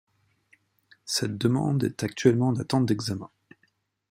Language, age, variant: French, 30-39, Français de métropole